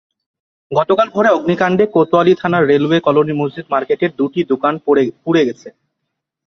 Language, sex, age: Bengali, male, 19-29